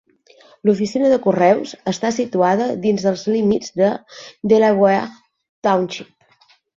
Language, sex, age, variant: Catalan, female, 50-59, Nord-Occidental